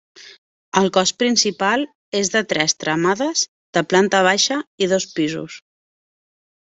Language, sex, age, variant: Catalan, female, 30-39, Central